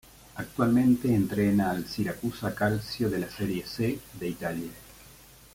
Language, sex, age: Spanish, male, 50-59